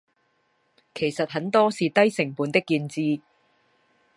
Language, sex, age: Chinese, female, 30-39